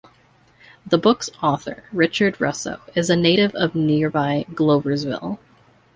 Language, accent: English, United States English